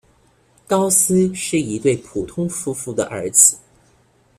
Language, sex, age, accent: Chinese, male, under 19, 出生地：江西省